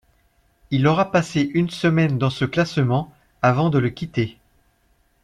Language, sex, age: French, male, 50-59